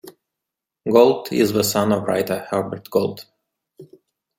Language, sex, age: English, male, 30-39